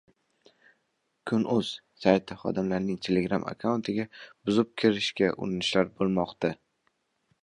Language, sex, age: Uzbek, male, 19-29